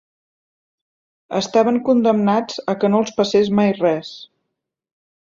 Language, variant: Catalan, Central